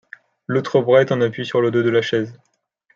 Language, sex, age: French, male, 19-29